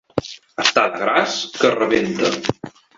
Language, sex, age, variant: Catalan, male, 19-29, Nord-Occidental